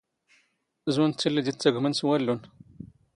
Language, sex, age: Standard Moroccan Tamazight, male, 30-39